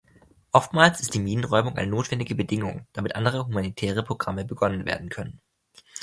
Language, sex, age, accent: German, male, under 19, Deutschland Deutsch